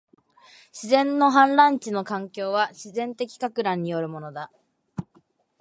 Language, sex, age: Japanese, female, 19-29